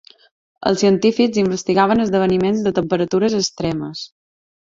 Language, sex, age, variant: Catalan, female, 19-29, Balear